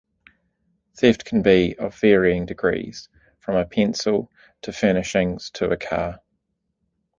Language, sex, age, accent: English, male, 30-39, New Zealand English